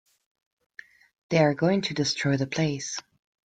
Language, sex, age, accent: English, female, 30-39, England English